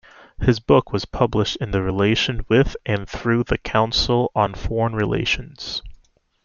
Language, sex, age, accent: English, male, 19-29, United States English